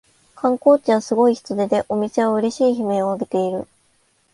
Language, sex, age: Japanese, female, 19-29